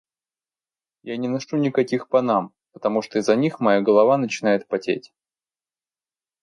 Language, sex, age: Russian, male, 19-29